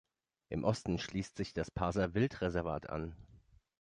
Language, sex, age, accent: German, male, 30-39, Deutschland Deutsch